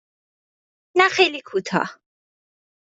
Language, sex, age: Persian, female, 30-39